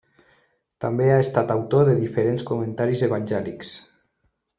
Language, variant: Catalan, Nord-Occidental